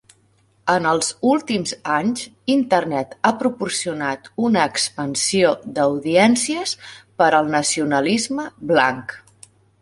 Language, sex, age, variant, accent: Catalan, female, 40-49, Central, central